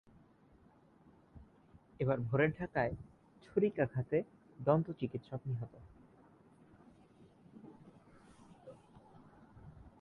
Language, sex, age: Bengali, male, 19-29